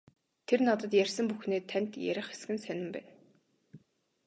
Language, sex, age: Mongolian, female, 19-29